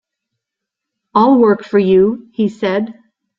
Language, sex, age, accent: English, female, 50-59, United States English